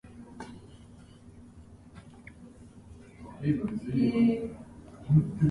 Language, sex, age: English, male, 19-29